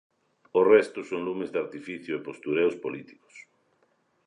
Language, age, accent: Galician, 60-69, Normativo (estándar)